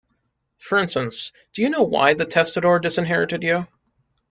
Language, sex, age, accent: English, male, 19-29, United States English